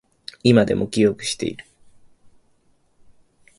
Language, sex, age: Japanese, male, 19-29